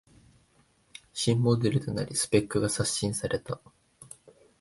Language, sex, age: Japanese, male, 19-29